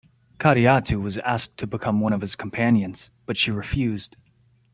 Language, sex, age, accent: English, male, 19-29, United States English